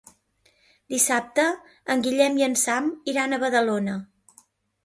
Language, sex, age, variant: Catalan, female, 40-49, Central